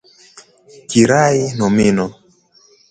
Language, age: Swahili, 19-29